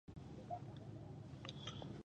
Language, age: Pashto, 19-29